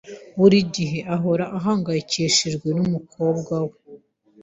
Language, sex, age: Kinyarwanda, female, 19-29